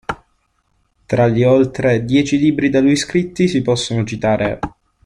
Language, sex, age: Italian, male, under 19